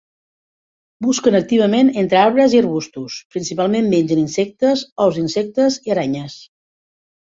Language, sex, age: Catalan, female, 50-59